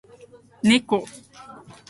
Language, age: Japanese, 19-29